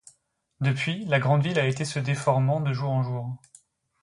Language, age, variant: French, 19-29, Français de métropole